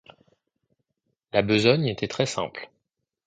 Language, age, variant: French, 19-29, Français de métropole